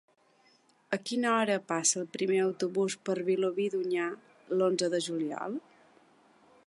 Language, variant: Catalan, Balear